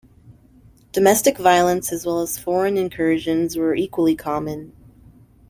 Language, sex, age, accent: English, female, 19-29, United States English